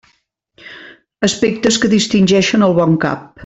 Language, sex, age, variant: Catalan, female, 50-59, Central